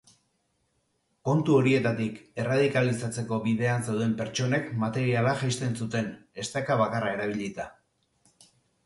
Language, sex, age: Basque, male, 40-49